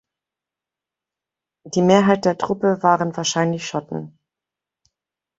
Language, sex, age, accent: German, female, 30-39, Deutschland Deutsch